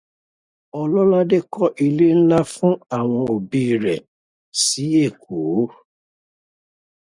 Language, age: Yoruba, 50-59